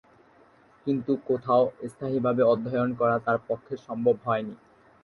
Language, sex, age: Bengali, male, under 19